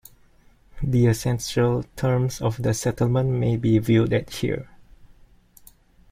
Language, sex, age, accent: English, male, 19-29, Malaysian English